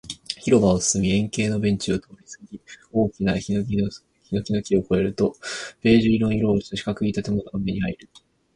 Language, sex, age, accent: Japanese, male, 19-29, 標準語